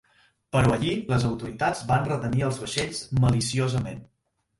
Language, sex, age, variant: Catalan, male, 19-29, Central